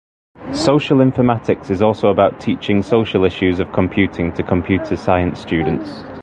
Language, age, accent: English, 30-39, England English; Northern English